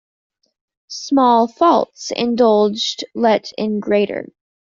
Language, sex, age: English, female, under 19